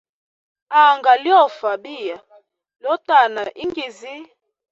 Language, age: Hemba, 30-39